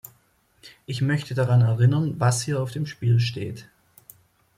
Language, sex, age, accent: German, male, 19-29, Deutschland Deutsch